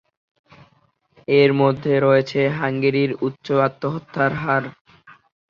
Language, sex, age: Bengali, male, 40-49